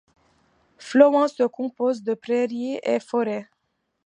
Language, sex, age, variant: French, female, 19-29, Français de métropole